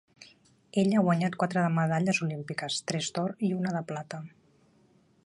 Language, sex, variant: Catalan, female, Septentrional